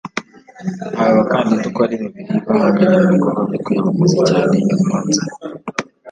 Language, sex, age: Kinyarwanda, male, 19-29